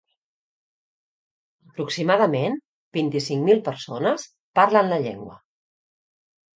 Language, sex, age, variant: Catalan, female, 50-59, Central